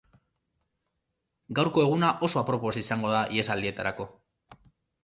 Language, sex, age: Basque, male, 19-29